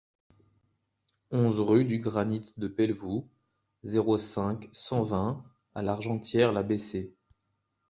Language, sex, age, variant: French, male, 30-39, Français de métropole